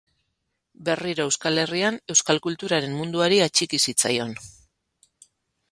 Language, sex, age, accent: Basque, female, 40-49, Mendebalekoa (Araba, Bizkaia, Gipuzkoako mendebaleko herri batzuk)